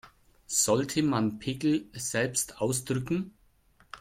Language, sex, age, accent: German, male, 40-49, Deutschland Deutsch